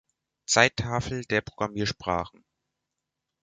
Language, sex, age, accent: German, male, 19-29, Deutschland Deutsch